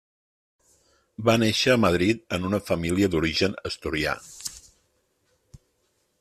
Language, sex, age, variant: Catalan, male, 50-59, Central